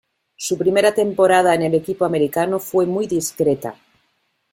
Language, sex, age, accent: Spanish, female, 50-59, España: Norte peninsular (Asturias, Castilla y León, Cantabria, País Vasco, Navarra, Aragón, La Rioja, Guadalajara, Cuenca)